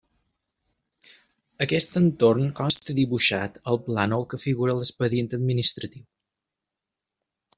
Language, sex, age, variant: Catalan, male, 30-39, Balear